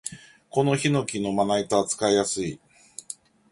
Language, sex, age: Japanese, male, 50-59